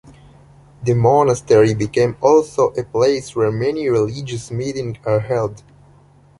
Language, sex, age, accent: English, male, 19-29, United States English